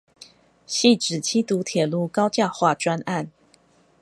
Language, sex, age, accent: Chinese, female, 40-49, 出生地：臺北市